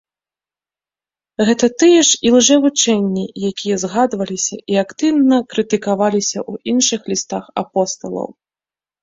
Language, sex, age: Belarusian, female, 19-29